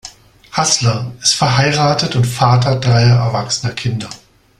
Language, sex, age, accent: German, male, 50-59, Deutschland Deutsch